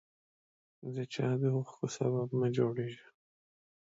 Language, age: Pashto, 19-29